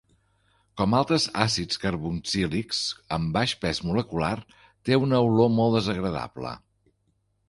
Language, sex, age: Catalan, male, 40-49